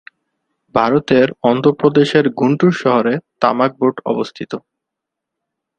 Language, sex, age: Bengali, male, 19-29